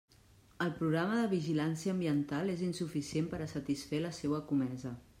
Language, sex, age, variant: Catalan, female, 40-49, Central